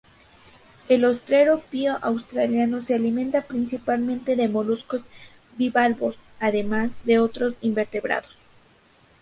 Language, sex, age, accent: Spanish, female, 19-29, México